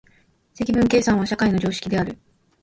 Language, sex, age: Japanese, female, 19-29